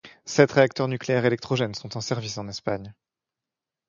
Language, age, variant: French, 19-29, Français de métropole